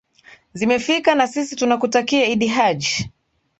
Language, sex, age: Swahili, female, 30-39